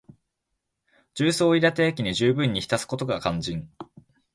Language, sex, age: Japanese, male, 19-29